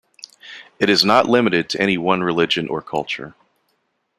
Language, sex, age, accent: English, male, 40-49, United States English